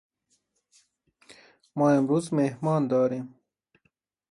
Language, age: Persian, 19-29